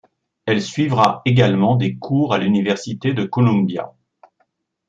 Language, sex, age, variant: French, male, 60-69, Français de métropole